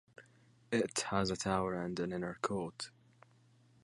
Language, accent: English, United States English